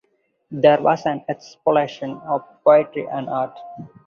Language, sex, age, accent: English, male, 19-29, India and South Asia (India, Pakistan, Sri Lanka)